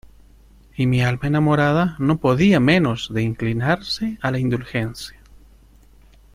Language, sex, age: Spanish, male, 30-39